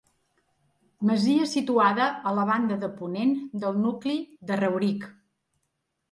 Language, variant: Catalan, Central